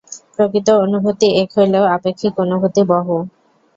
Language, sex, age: Bengali, female, 19-29